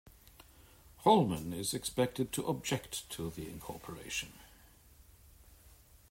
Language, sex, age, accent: English, male, 60-69, England English